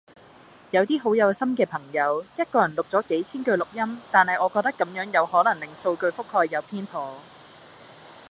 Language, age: Cantonese, 19-29